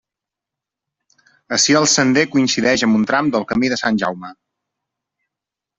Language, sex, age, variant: Catalan, male, 30-39, Central